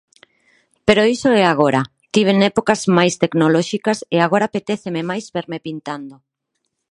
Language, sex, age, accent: Galician, female, 40-49, Normativo (estándar); Neofalante